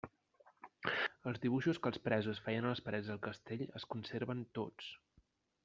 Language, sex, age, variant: Catalan, male, 30-39, Central